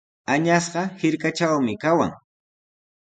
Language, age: Sihuas Ancash Quechua, 19-29